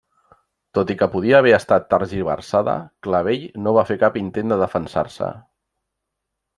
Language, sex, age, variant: Catalan, male, 40-49, Central